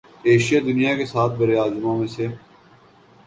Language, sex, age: Urdu, male, 19-29